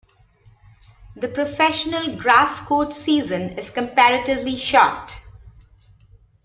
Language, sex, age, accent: English, female, 40-49, India and South Asia (India, Pakistan, Sri Lanka)